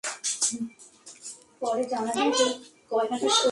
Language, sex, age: Bengali, female, 19-29